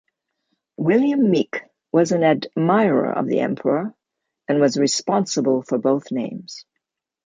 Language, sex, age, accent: English, female, 70-79, United States English